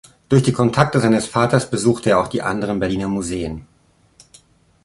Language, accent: German, Deutschland Deutsch